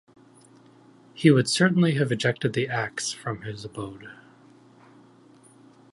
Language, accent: English, United States English